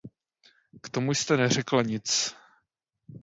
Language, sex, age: Czech, male, 30-39